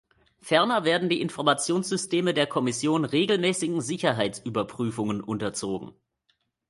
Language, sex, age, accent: German, male, 19-29, Deutschland Deutsch